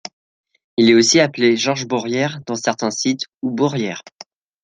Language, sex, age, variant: French, male, under 19, Français de métropole